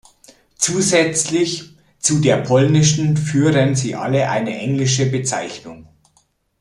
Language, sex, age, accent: German, male, 30-39, Deutschland Deutsch